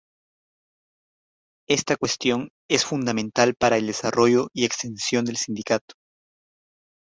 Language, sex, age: Spanish, male, under 19